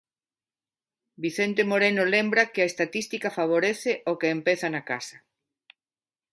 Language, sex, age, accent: Galician, female, 50-59, Neofalante